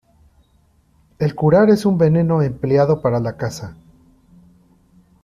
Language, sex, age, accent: Spanish, male, 30-39, México